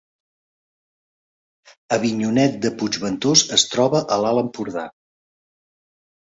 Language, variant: Catalan, Central